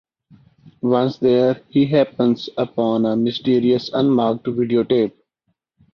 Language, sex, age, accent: English, male, 19-29, India and South Asia (India, Pakistan, Sri Lanka)